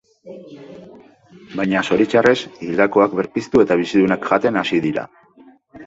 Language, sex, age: Basque, male, 40-49